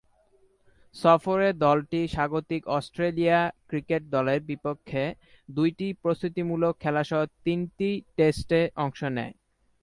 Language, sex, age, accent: Bengali, male, 19-29, Standard Bengali